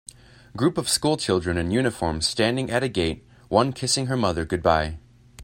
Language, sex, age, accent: English, male, 19-29, United States English